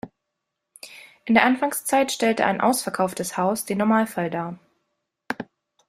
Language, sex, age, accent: German, female, 19-29, Deutschland Deutsch